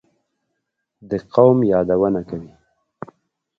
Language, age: Pashto, 19-29